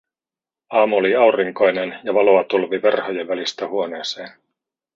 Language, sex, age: Finnish, male, 40-49